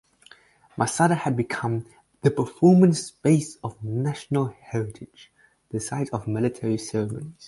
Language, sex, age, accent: English, male, under 19, Southern African (South Africa, Zimbabwe, Namibia)